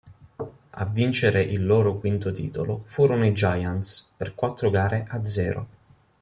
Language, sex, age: Italian, male, 19-29